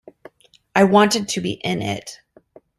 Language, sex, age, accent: English, female, 30-39, United States English